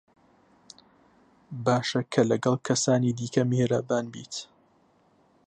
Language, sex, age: Central Kurdish, male, 19-29